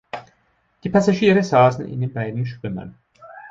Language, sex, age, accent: German, male, 50-59, Deutschland Deutsch